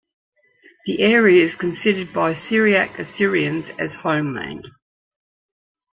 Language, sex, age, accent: English, female, 60-69, Australian English